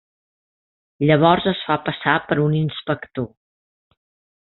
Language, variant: Catalan, Central